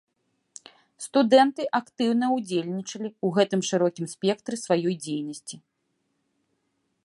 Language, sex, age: Belarusian, female, 30-39